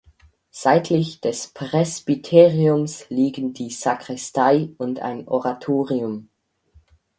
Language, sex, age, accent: German, male, under 19, Schweizerdeutsch